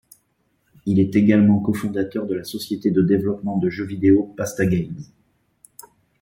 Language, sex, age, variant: French, male, 40-49, Français de métropole